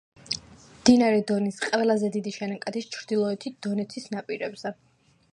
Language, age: Georgian, 19-29